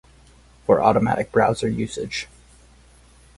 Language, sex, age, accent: English, male, 30-39, United States English